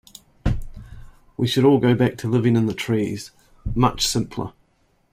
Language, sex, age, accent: English, male, 40-49, New Zealand English